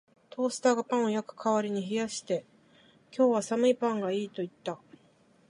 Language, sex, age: Japanese, female, 40-49